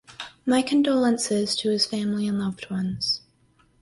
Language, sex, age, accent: English, female, under 19, United States English